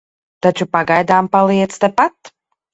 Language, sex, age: Latvian, female, 30-39